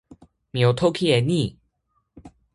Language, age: Toki Pona, under 19